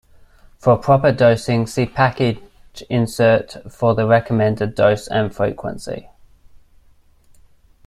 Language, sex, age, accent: English, male, 30-39, Australian English